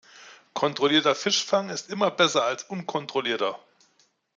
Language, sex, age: German, male, 50-59